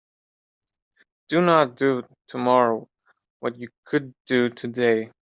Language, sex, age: English, male, 19-29